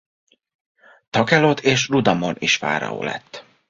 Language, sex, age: Hungarian, male, 30-39